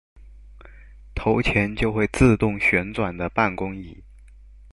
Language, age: Chinese, 19-29